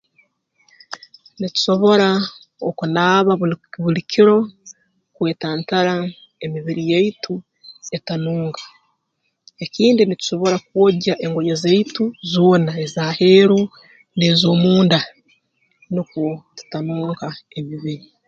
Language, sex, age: Tooro, female, 19-29